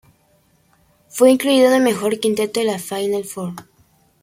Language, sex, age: Spanish, female, 19-29